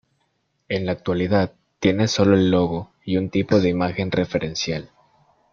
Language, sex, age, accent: Spanish, male, under 19, Andino-Pacífico: Colombia, Perú, Ecuador, oeste de Bolivia y Venezuela andina